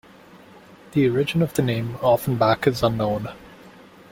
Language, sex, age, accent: English, male, 19-29, United States English